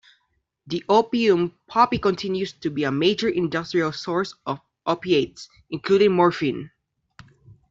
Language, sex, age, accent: English, male, under 19, Filipino